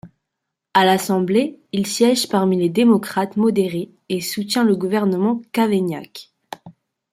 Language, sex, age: French, female, under 19